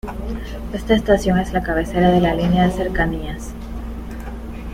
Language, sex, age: Spanish, female, 19-29